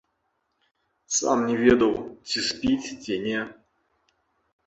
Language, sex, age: Belarusian, male, 40-49